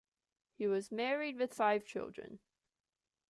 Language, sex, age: English, female, 19-29